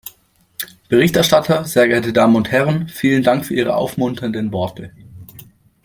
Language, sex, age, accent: German, male, 19-29, Deutschland Deutsch